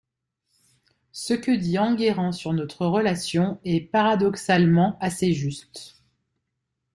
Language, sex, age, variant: French, female, 30-39, Français de métropole